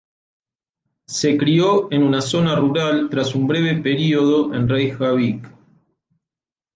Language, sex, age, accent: Spanish, male, 50-59, Rioplatense: Argentina, Uruguay, este de Bolivia, Paraguay